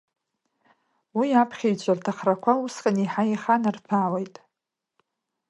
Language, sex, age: Abkhazian, female, 30-39